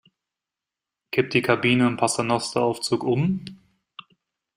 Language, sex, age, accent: German, male, 19-29, Deutschland Deutsch